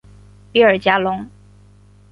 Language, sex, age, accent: Chinese, female, 19-29, 出生地：广东省